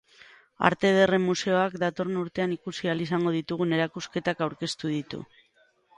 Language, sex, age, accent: Basque, female, 40-49, Mendebalekoa (Araba, Bizkaia, Gipuzkoako mendebaleko herri batzuk)